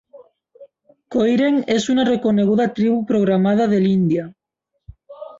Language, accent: Catalan, aprenent (recent, des del castellà)